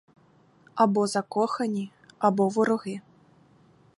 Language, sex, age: Ukrainian, female, 19-29